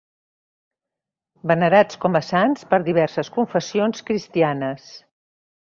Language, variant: Catalan, Central